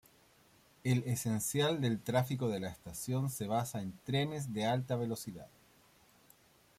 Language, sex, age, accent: Spanish, male, 40-49, Chileno: Chile, Cuyo